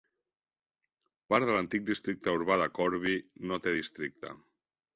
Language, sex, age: Catalan, male, 30-39